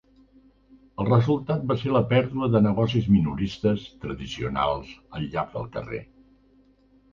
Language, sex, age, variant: Catalan, male, 60-69, Central